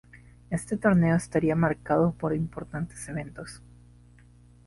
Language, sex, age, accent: Spanish, male, under 19, Andino-Pacífico: Colombia, Perú, Ecuador, oeste de Bolivia y Venezuela andina